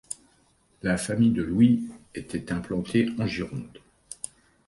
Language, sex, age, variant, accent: French, male, 50-59, Français d'Europe, Français de Suisse